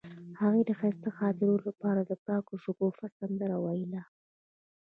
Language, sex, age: Pashto, female, 19-29